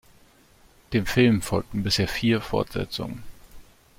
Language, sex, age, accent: German, male, 30-39, Deutschland Deutsch